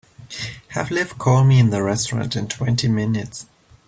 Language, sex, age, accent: English, male, 30-39, England English